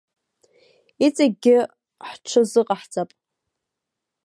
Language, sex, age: Abkhazian, female, 19-29